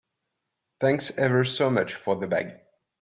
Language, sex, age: English, male, 19-29